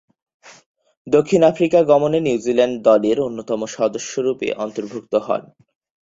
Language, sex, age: Bengali, male, 19-29